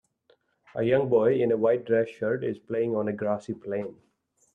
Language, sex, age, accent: English, male, 30-39, India and South Asia (India, Pakistan, Sri Lanka)